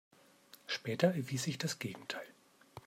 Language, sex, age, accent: German, male, 50-59, Deutschland Deutsch